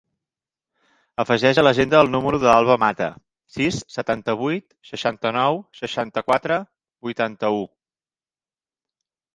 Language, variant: Catalan, Central